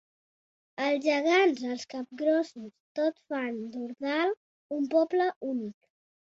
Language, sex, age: Catalan, female, 60-69